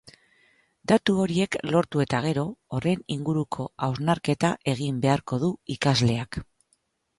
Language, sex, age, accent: Basque, female, 50-59, Mendebalekoa (Araba, Bizkaia, Gipuzkoako mendebaleko herri batzuk)